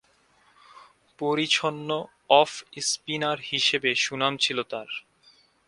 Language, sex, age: Bengali, male, 19-29